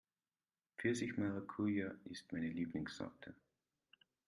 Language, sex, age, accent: German, male, 30-39, Österreichisches Deutsch